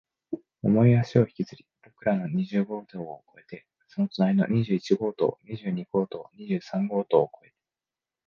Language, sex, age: Japanese, male, 19-29